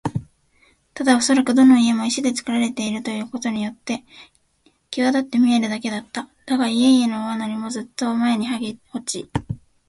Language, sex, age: Japanese, female, 19-29